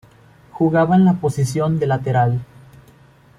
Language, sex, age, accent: Spanish, male, under 19, México